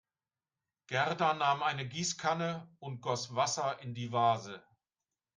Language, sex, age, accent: German, male, 60-69, Deutschland Deutsch